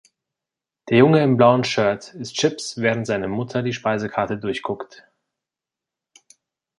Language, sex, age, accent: German, male, 19-29, Deutschland Deutsch